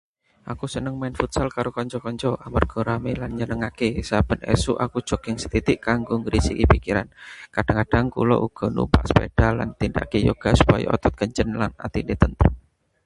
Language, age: Javanese, 30-39